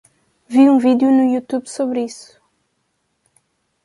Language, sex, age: Portuguese, female, 19-29